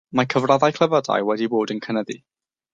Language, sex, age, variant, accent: Welsh, male, under 19, South-Eastern Welsh, Y Deyrnas Unedig Cymraeg